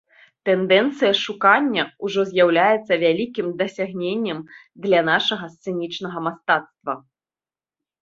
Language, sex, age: Belarusian, female, 30-39